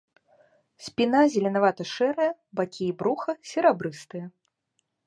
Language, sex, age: Belarusian, female, 19-29